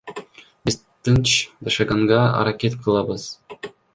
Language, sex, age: Kyrgyz, male, under 19